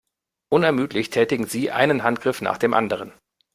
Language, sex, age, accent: German, male, 30-39, Deutschland Deutsch